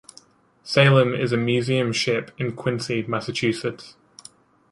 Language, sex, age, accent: English, male, 19-29, England English